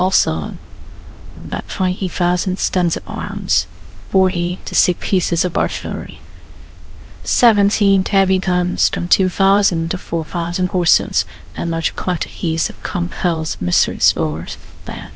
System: TTS, VITS